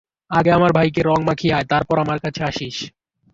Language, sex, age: Bengali, male, under 19